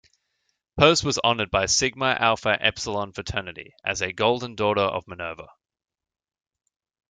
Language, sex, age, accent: English, male, 19-29, Australian English